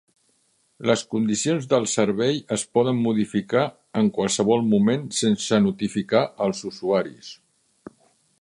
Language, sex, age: Catalan, male, 50-59